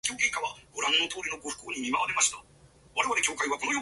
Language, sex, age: English, male, 19-29